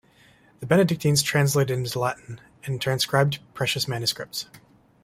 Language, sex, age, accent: English, male, 19-29, Canadian English